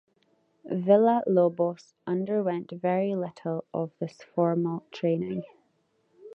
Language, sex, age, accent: English, female, 19-29, Scottish English